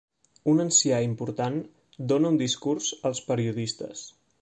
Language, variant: Catalan, Central